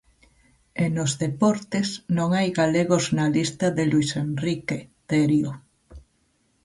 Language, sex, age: Galician, female, 40-49